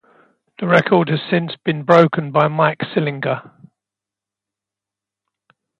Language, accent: English, England English